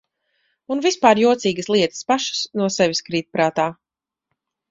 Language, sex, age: Latvian, female, 30-39